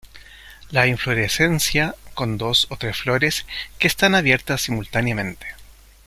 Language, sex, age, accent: Spanish, male, 40-49, Chileno: Chile, Cuyo